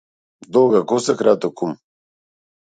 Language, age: Macedonian, 40-49